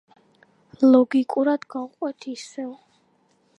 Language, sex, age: Georgian, female, 19-29